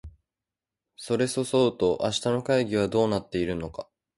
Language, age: Japanese, 19-29